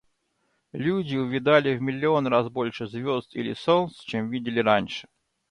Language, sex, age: Russian, male, 30-39